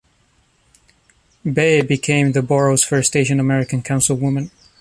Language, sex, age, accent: English, male, 30-39, United States English